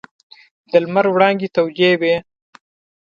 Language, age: Pashto, 19-29